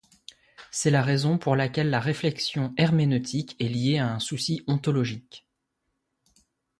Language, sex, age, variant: French, male, 19-29, Français de métropole